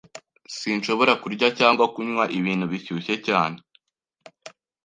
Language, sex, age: Kinyarwanda, male, under 19